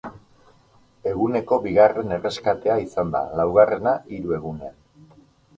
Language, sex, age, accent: Basque, male, 40-49, Erdialdekoa edo Nafarra (Gipuzkoa, Nafarroa)